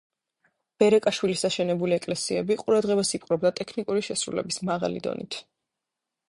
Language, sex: Georgian, female